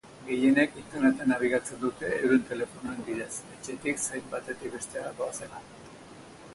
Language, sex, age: Basque, male, 60-69